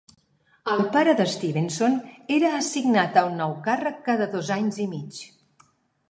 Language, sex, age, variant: Catalan, female, 50-59, Central